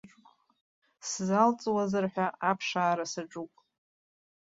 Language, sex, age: Abkhazian, female, 40-49